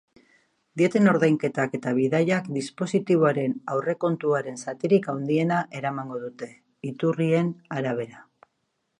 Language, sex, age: Basque, female, 50-59